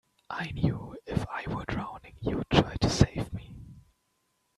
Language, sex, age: English, male, 19-29